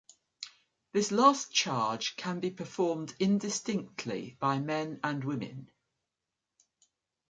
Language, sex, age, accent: English, female, 60-69, England English